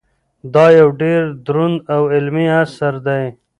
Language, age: Pashto, 30-39